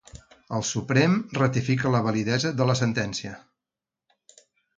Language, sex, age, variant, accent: Catalan, male, 50-59, Central, central